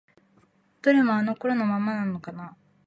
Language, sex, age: Japanese, female, 19-29